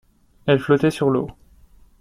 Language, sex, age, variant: French, male, 19-29, Français de métropole